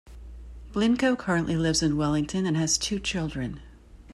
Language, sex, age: English, female, 50-59